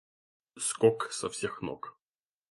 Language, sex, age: Russian, male, 19-29